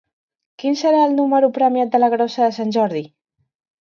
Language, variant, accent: Catalan, Central, central